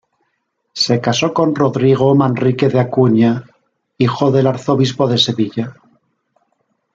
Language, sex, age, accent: Spanish, male, 40-49, España: Norte peninsular (Asturias, Castilla y León, Cantabria, País Vasco, Navarra, Aragón, La Rioja, Guadalajara, Cuenca)